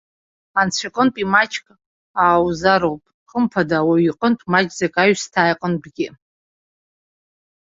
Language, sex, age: Abkhazian, female, 30-39